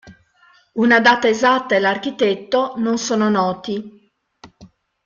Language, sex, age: Italian, female, 50-59